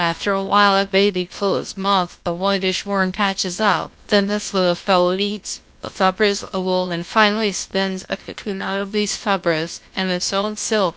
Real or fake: fake